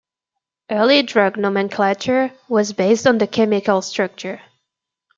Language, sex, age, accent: English, female, 19-29, Canadian English